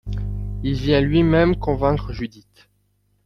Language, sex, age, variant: French, male, 19-29, Français de métropole